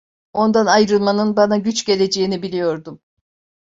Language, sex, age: Turkish, female, 70-79